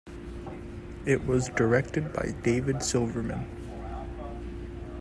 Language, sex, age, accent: English, male, under 19, United States English